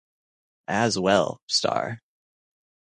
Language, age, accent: English, 19-29, United States English